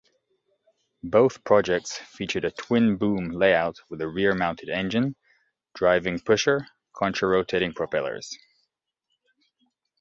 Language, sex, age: English, male, 30-39